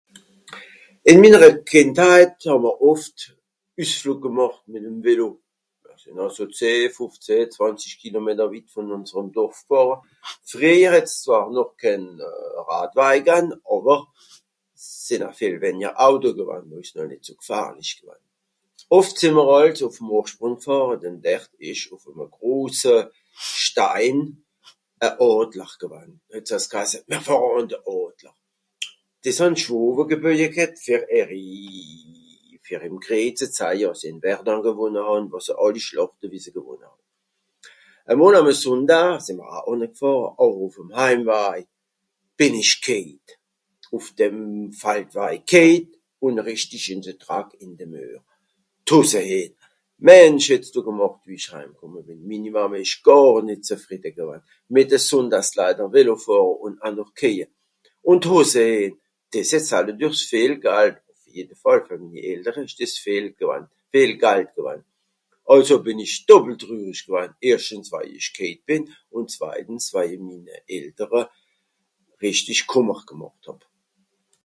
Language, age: Swiss German, 60-69